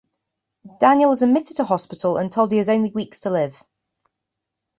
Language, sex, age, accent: English, female, 30-39, England English